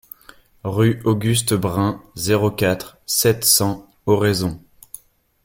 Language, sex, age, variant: French, male, 19-29, Français de métropole